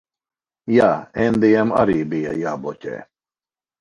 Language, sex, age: Latvian, male, 50-59